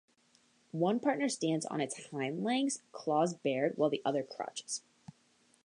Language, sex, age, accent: English, female, under 19, United States English